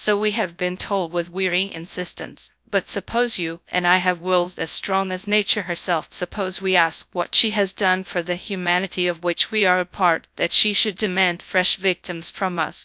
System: TTS, GradTTS